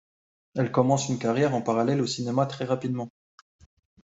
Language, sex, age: French, male, 30-39